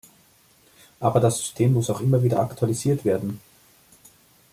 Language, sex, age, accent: German, male, 30-39, Österreichisches Deutsch